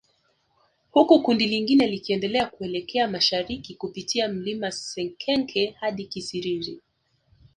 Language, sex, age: Swahili, female, 19-29